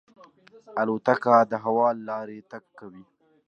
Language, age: Pashto, under 19